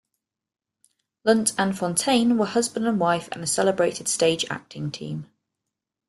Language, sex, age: English, female, 30-39